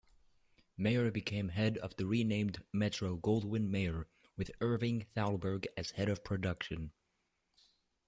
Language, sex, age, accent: English, male, 19-29, United States English